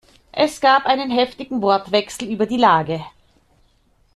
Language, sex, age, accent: German, female, 50-59, Österreichisches Deutsch